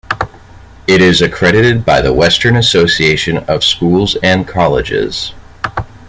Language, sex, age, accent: English, male, 30-39, United States English